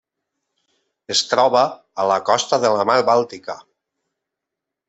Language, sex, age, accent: Catalan, male, 50-59, valencià